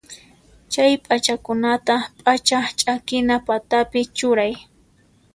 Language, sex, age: Puno Quechua, female, 19-29